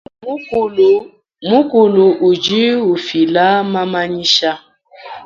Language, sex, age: Luba-Lulua, female, 19-29